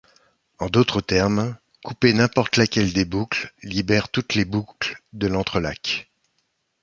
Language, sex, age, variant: French, male, 60-69, Français de métropole